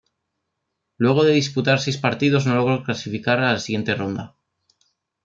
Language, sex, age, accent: Spanish, male, 19-29, España: Norte peninsular (Asturias, Castilla y León, Cantabria, País Vasco, Navarra, Aragón, La Rioja, Guadalajara, Cuenca)